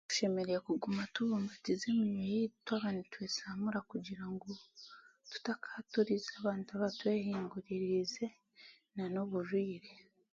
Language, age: Chiga, 19-29